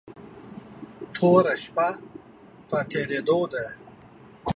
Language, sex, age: Pashto, male, 30-39